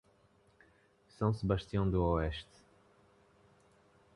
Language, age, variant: Portuguese, 40-49, Portuguese (Portugal)